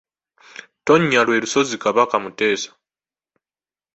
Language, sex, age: Ganda, male, 19-29